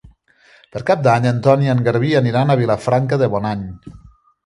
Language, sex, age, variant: Catalan, male, 40-49, Central